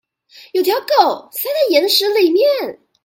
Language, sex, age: Chinese, female, 19-29